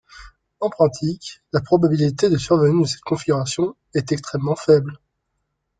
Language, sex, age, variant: French, male, 19-29, Français de métropole